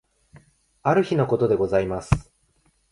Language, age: Japanese, 19-29